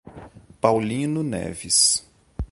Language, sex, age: Portuguese, male, 50-59